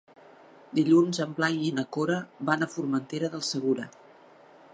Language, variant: Catalan, Central